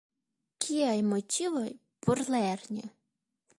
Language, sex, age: Esperanto, female, 19-29